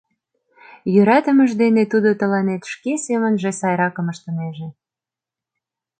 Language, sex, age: Mari, female, 30-39